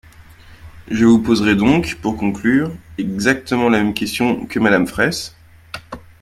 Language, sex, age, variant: French, male, 30-39, Français de métropole